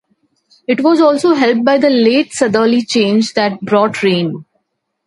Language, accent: English, India and South Asia (India, Pakistan, Sri Lanka)